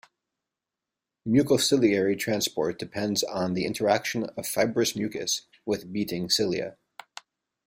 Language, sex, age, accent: English, male, 30-39, United States English